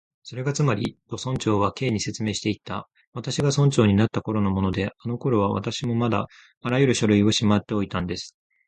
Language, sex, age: Japanese, male, 19-29